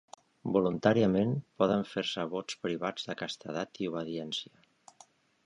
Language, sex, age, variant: Catalan, female, under 19, Central